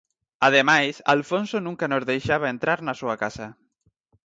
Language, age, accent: Galician, 19-29, Atlántico (seseo e gheada); Normativo (estándar)